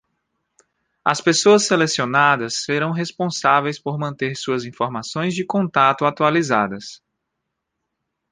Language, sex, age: Portuguese, male, 19-29